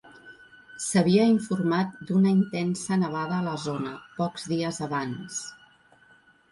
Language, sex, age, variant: Catalan, female, 50-59, Central